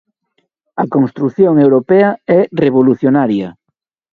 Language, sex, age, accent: Galician, male, 30-39, Oriental (común en zona oriental)